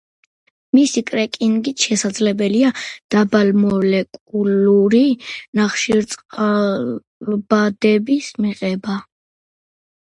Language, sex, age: Georgian, female, 30-39